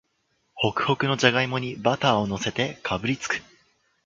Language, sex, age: Japanese, male, under 19